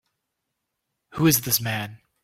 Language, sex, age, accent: English, male, 40-49, New Zealand English